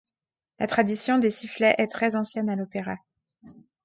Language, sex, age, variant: French, female, 30-39, Français de métropole